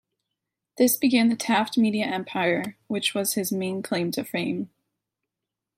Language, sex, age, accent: English, female, 30-39, United States English